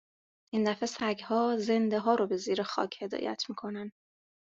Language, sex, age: Persian, female, 30-39